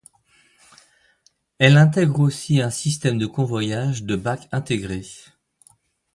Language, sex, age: French, male, 50-59